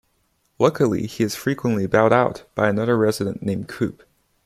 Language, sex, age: English, male, under 19